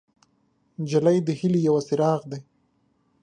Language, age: Pashto, 19-29